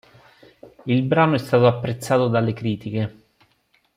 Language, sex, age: Italian, male, 40-49